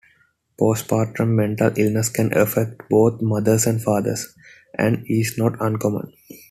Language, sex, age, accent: English, male, 19-29, India and South Asia (India, Pakistan, Sri Lanka)